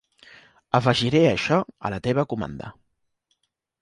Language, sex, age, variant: Catalan, male, 40-49, Central